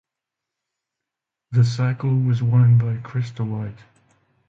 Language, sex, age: English, male, 40-49